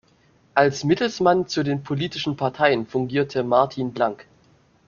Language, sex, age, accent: German, male, under 19, Deutschland Deutsch